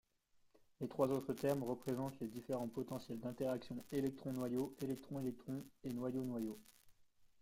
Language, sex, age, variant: French, male, 19-29, Français de métropole